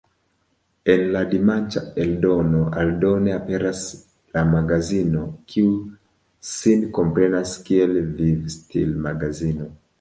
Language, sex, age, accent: Esperanto, male, 30-39, Internacia